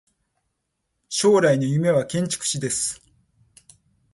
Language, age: Japanese, 40-49